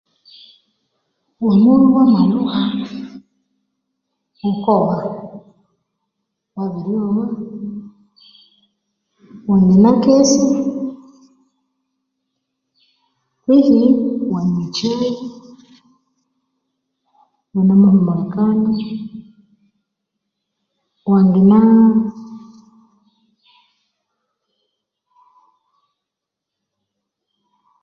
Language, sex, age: Konzo, female, 30-39